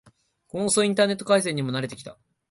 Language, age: Japanese, 19-29